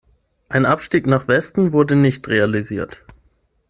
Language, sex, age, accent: German, male, 19-29, Deutschland Deutsch